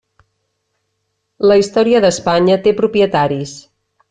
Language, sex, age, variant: Catalan, female, 30-39, Central